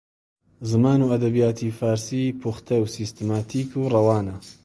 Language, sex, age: Central Kurdish, male, 30-39